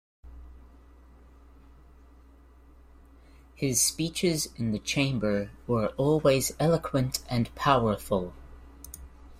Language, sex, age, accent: English, male, 19-29, New Zealand English